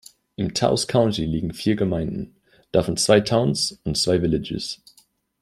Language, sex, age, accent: German, male, 19-29, Deutschland Deutsch